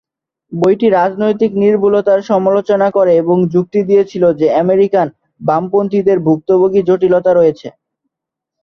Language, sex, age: Bengali, male, 19-29